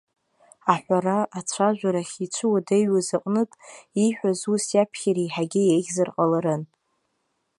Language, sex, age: Abkhazian, female, under 19